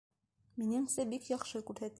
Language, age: Bashkir, 19-29